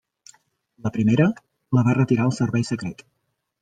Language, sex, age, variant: Catalan, male, 40-49, Central